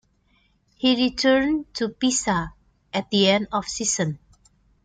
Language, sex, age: English, female, 30-39